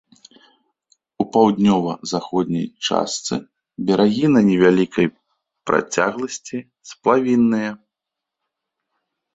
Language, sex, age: Belarusian, male, 30-39